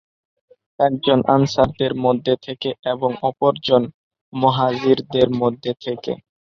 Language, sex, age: Bengali, male, 19-29